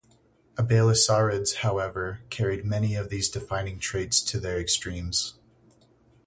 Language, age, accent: English, 30-39, United States English